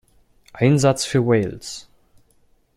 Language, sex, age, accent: German, male, under 19, Deutschland Deutsch